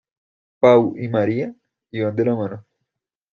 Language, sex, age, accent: Spanish, male, under 19, Andino-Pacífico: Colombia, Perú, Ecuador, oeste de Bolivia y Venezuela andina